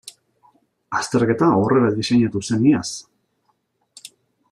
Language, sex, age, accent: Basque, male, 40-49, Mendebalekoa (Araba, Bizkaia, Gipuzkoako mendebaleko herri batzuk)